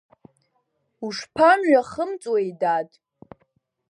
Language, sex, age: Abkhazian, female, under 19